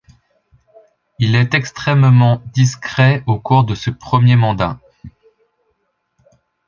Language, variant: French, Français de métropole